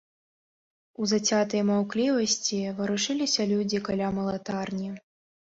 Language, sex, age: Belarusian, female, 19-29